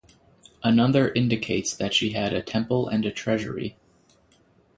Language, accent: English, United States English